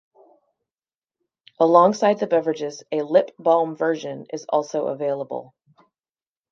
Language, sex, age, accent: English, female, 30-39, United States English